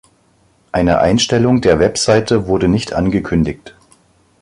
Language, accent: German, Deutschland Deutsch